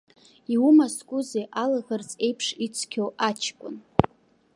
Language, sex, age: Abkhazian, female, under 19